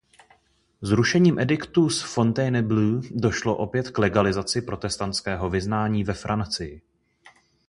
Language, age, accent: Czech, 19-29, pražský